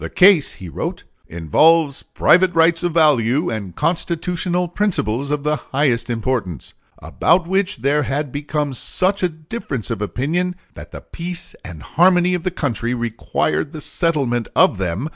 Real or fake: real